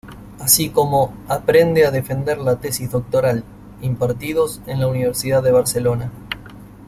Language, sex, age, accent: Spanish, male, 40-49, Rioplatense: Argentina, Uruguay, este de Bolivia, Paraguay